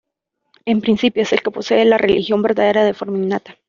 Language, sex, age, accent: Spanish, female, 19-29, América central